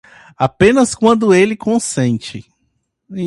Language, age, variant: Portuguese, 19-29, Portuguese (Brasil)